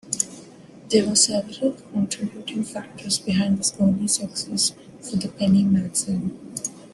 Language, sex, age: English, female, 19-29